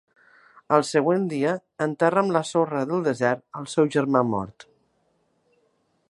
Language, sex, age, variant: Catalan, female, 40-49, Nord-Occidental